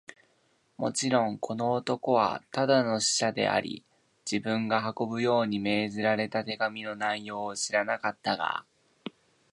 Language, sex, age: Japanese, male, 19-29